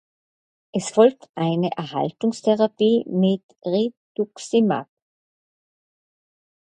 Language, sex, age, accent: German, female, 60-69, Österreichisches Deutsch